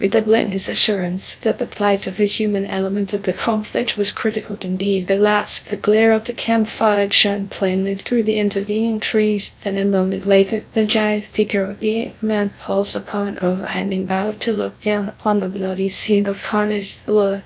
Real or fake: fake